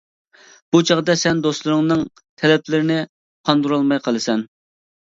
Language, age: Uyghur, 19-29